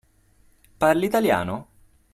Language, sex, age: Italian, male, 19-29